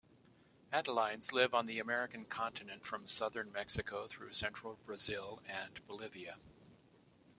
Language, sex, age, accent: English, male, 60-69, United States English